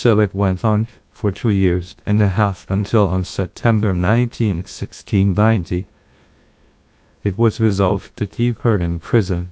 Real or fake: fake